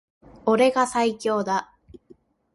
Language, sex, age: Japanese, female, 19-29